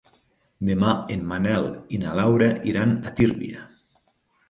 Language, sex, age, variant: Catalan, male, 40-49, Nord-Occidental